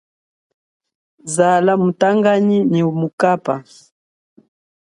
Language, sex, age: Chokwe, female, 40-49